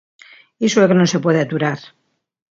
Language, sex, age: Galician, female, 60-69